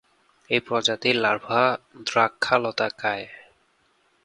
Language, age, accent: Bengali, 19-29, প্রমিত